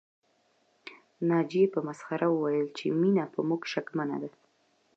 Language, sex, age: Pashto, female, 19-29